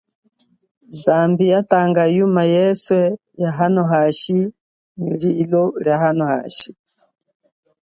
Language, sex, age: Chokwe, female, 40-49